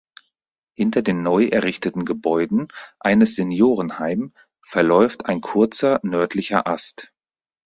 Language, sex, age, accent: German, male, 30-39, Deutschland Deutsch